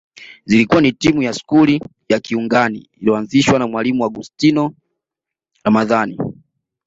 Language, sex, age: Swahili, male, 19-29